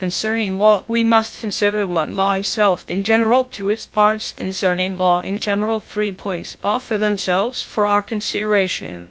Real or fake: fake